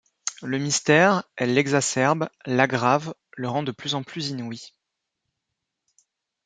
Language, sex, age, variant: French, male, 30-39, Français de métropole